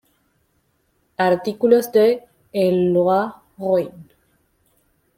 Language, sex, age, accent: Spanish, female, 19-29, Rioplatense: Argentina, Uruguay, este de Bolivia, Paraguay